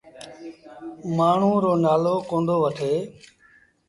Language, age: Sindhi Bhil, 40-49